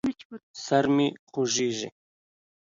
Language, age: Pashto, 19-29